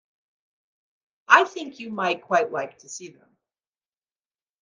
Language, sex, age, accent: English, female, 50-59, United States English